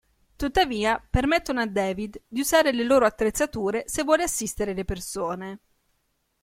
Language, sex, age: Italian, female, 40-49